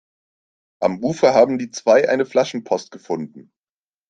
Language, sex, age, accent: German, male, 19-29, Deutschland Deutsch